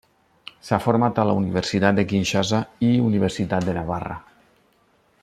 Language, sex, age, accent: Catalan, male, 40-49, valencià